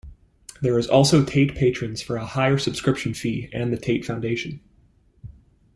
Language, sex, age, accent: English, male, 19-29, United States English